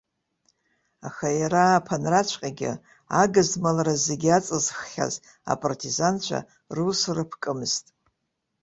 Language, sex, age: Abkhazian, female, 60-69